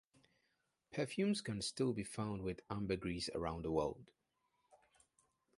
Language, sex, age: English, male, 30-39